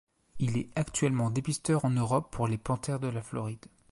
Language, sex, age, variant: French, male, 19-29, Français de métropole